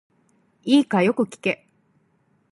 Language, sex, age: Japanese, female, 40-49